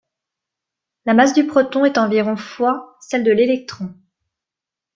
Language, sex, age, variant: French, female, 19-29, Français de métropole